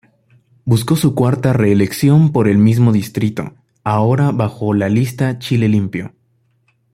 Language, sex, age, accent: Spanish, male, 19-29, América central